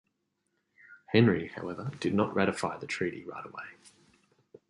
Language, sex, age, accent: English, male, 19-29, Australian English